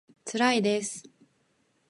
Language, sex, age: Japanese, female, 19-29